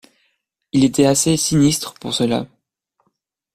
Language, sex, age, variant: French, male, under 19, Français de métropole